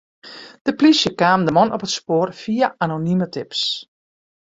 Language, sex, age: Western Frisian, female, 50-59